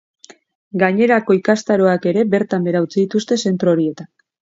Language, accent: Basque, Mendebalekoa (Araba, Bizkaia, Gipuzkoako mendebaleko herri batzuk)